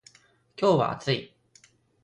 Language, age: Japanese, 40-49